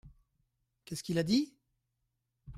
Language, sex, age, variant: French, male, 40-49, Français de métropole